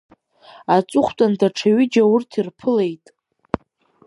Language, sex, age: Abkhazian, female, under 19